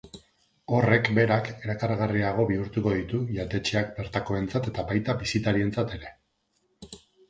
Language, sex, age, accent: Basque, male, 30-39, Mendebalekoa (Araba, Bizkaia, Gipuzkoako mendebaleko herri batzuk)